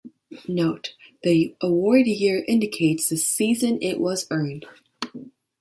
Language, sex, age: English, female, 19-29